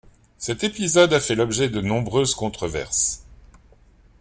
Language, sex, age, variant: French, male, 50-59, Français de métropole